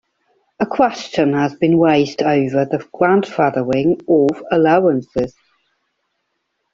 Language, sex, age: English, female, 40-49